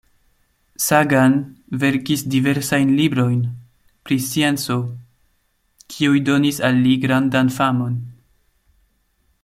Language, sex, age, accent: Esperanto, male, 19-29, Internacia